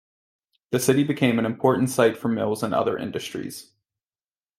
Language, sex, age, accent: English, male, 19-29, United States English